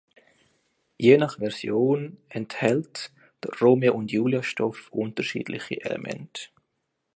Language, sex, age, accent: German, male, 30-39, Schweizerdeutsch